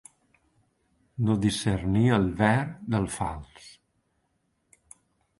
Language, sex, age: Catalan, male, 40-49